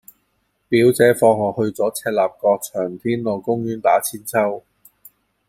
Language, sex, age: Cantonese, male, 40-49